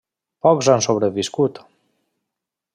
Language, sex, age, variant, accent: Catalan, male, 30-39, Valencià meridional, valencià